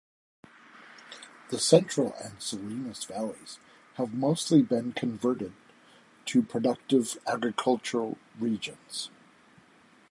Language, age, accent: English, 50-59, United States English